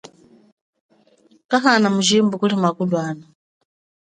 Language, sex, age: Chokwe, female, 40-49